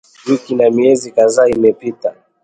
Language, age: Swahili, 30-39